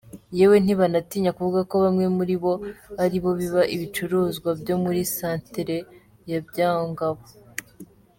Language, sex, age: Kinyarwanda, female, under 19